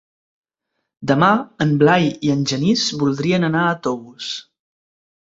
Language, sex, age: Catalan, male, 19-29